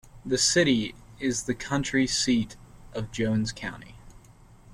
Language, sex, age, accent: English, male, 19-29, United States English